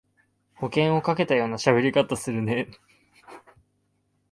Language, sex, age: Japanese, male, 19-29